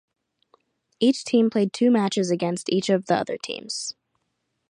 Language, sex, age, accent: English, female, under 19, United States English